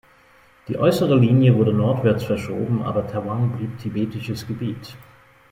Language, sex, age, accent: German, male, 40-49, Deutschland Deutsch